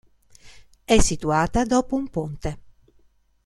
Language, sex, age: Italian, female, 50-59